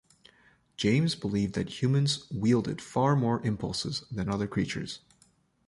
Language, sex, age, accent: English, male, 30-39, Canadian English